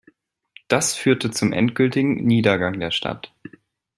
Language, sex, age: German, male, 19-29